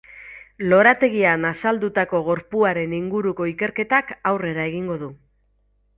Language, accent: Basque, Mendebalekoa (Araba, Bizkaia, Gipuzkoako mendebaleko herri batzuk)